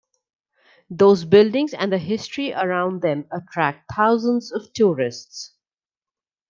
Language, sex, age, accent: English, female, 40-49, India and South Asia (India, Pakistan, Sri Lanka)